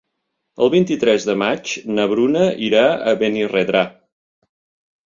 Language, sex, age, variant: Catalan, male, 50-59, Central